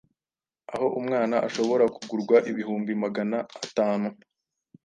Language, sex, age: Kinyarwanda, male, 19-29